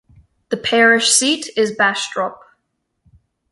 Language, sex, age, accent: English, female, 19-29, United States English